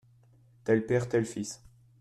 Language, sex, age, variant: French, male, 40-49, Français de métropole